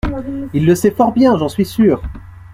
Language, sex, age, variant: French, male, 19-29, Français de métropole